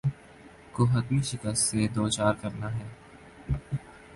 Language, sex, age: Urdu, male, 19-29